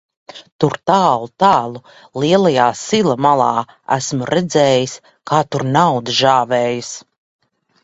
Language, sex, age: Latvian, female, 40-49